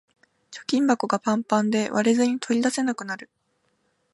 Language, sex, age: Japanese, female, 19-29